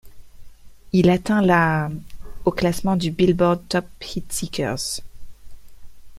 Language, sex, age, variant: French, female, 40-49, Français de métropole